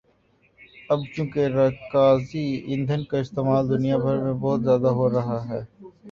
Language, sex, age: Urdu, male, 19-29